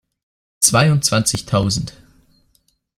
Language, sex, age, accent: German, male, 19-29, Österreichisches Deutsch